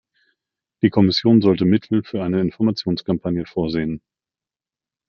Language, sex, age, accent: German, male, 40-49, Deutschland Deutsch